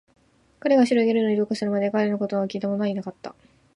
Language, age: Japanese, 19-29